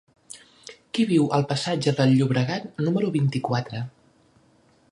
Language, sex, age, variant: Catalan, female, 40-49, Central